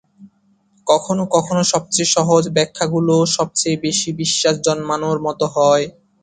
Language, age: Bengali, 19-29